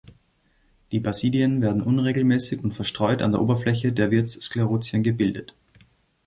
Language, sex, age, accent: German, male, 30-39, Österreichisches Deutsch